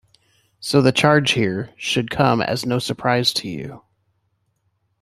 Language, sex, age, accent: English, male, 50-59, United States English